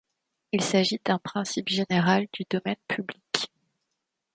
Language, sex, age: French, female, 19-29